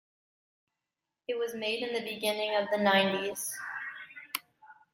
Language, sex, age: English, female, 19-29